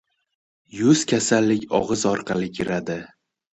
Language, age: Uzbek, 19-29